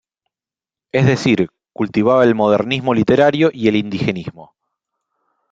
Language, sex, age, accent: Spanish, male, 40-49, Rioplatense: Argentina, Uruguay, este de Bolivia, Paraguay